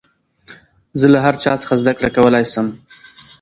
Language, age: Pashto, under 19